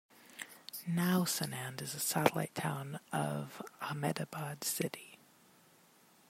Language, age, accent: English, 19-29, United States English